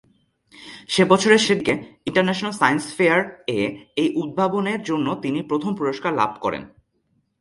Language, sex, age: Bengali, male, 19-29